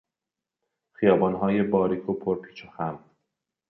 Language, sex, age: Persian, male, 19-29